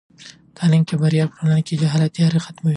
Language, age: Pashto, 19-29